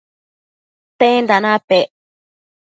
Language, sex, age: Matsés, female, 30-39